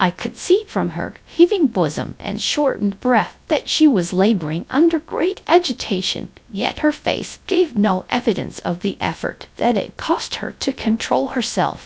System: TTS, GradTTS